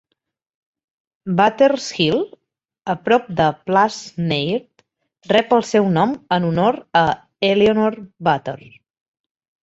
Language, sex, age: Catalan, female, 19-29